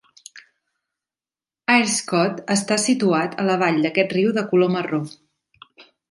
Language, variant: Catalan, Central